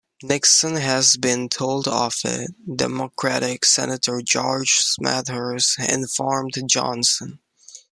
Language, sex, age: English, male, under 19